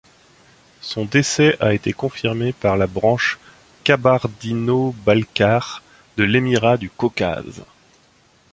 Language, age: French, 40-49